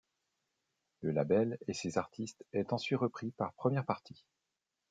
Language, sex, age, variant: French, male, 40-49, Français de métropole